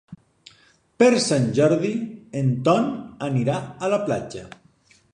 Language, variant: Catalan, Nord-Occidental